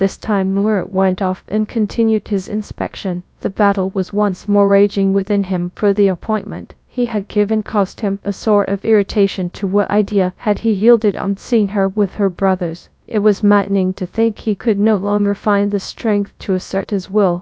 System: TTS, GradTTS